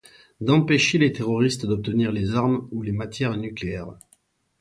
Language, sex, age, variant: French, male, 50-59, Français de métropole